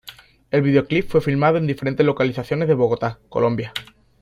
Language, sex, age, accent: Spanish, male, 19-29, España: Sur peninsular (Andalucia, Extremadura, Murcia)